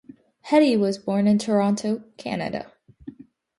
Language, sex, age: English, female, under 19